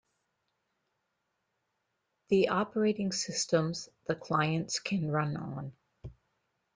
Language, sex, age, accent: English, female, 50-59, United States English